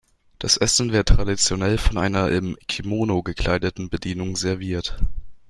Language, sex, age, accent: German, male, under 19, Deutschland Deutsch